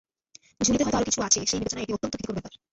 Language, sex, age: Bengali, female, 19-29